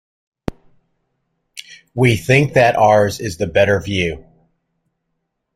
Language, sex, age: English, male, 40-49